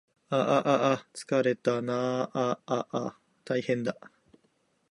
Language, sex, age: Japanese, male, 40-49